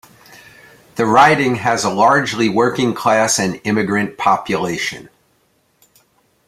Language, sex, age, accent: English, male, 60-69, United States English